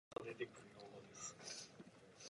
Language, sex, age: English, male, under 19